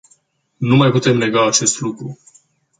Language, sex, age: Romanian, male, 19-29